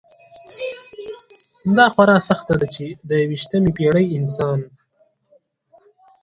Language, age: Pashto, 19-29